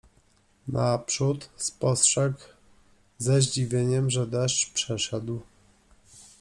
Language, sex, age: Polish, male, 40-49